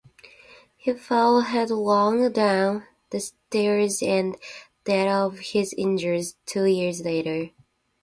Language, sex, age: English, female, 19-29